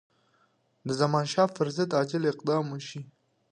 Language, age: Pashto, 19-29